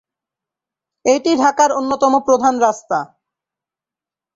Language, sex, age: Bengali, male, 19-29